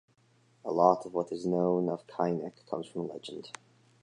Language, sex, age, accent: English, male, under 19, United States English